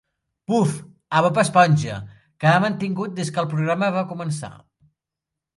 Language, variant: Catalan, Central